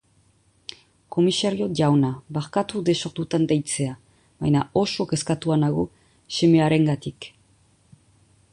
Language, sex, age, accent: Basque, female, 40-49, Nafar-lapurtarra edo Zuberotarra (Lapurdi, Nafarroa Beherea, Zuberoa)